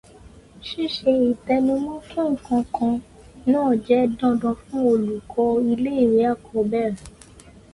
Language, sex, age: Yoruba, female, 19-29